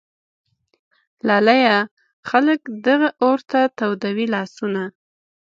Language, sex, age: Pashto, female, 30-39